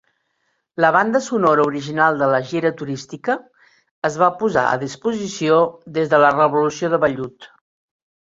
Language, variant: Catalan, Central